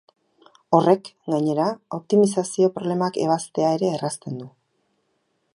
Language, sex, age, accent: Basque, female, 40-49, Erdialdekoa edo Nafarra (Gipuzkoa, Nafarroa)